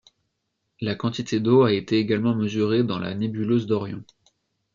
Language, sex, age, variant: French, male, under 19, Français de métropole